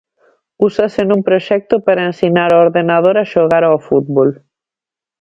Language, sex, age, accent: Galician, female, 30-39, Normativo (estándar)